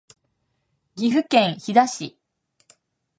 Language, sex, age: Japanese, female, 40-49